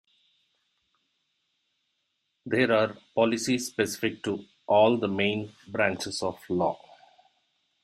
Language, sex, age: English, male, 40-49